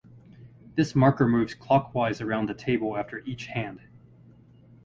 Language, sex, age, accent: English, male, 40-49, United States English